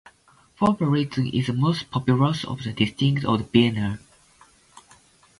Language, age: English, 19-29